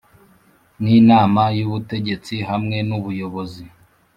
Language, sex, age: Kinyarwanda, male, 19-29